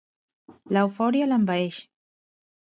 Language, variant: Catalan, Central